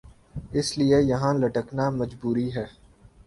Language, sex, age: Urdu, male, 19-29